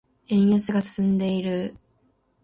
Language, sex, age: Japanese, female, 19-29